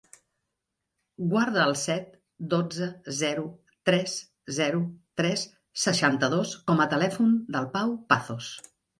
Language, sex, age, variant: Catalan, female, 50-59, Central